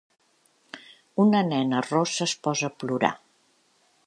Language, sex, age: Catalan, female, 70-79